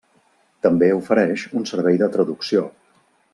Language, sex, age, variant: Catalan, male, 50-59, Central